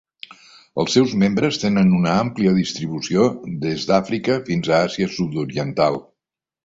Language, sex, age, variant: Catalan, male, 70-79, Central